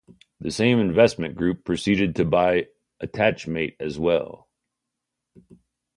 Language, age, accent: English, 50-59, United States English